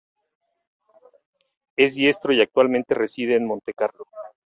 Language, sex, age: Spanish, male, 50-59